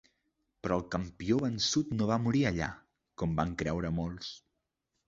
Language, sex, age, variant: Catalan, male, 19-29, Central